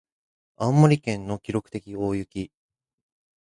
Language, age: Japanese, 19-29